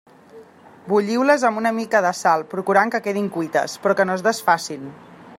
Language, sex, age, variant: Catalan, female, 30-39, Central